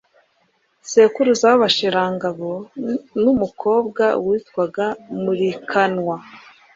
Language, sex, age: Kinyarwanda, female, 30-39